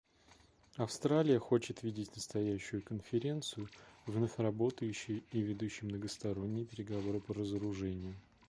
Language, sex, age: Russian, male, 30-39